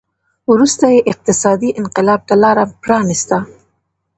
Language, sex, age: Pashto, female, 19-29